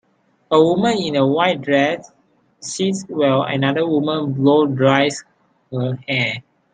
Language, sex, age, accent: English, male, 19-29, Malaysian English